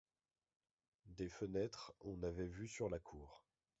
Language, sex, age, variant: French, male, 30-39, Français de métropole